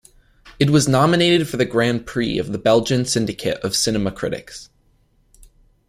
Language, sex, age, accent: English, male, under 19, United States English